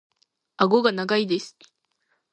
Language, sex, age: Japanese, female, 19-29